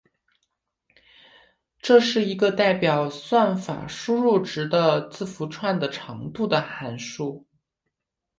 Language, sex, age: Chinese, male, 19-29